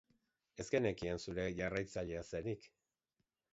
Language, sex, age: Basque, male, 60-69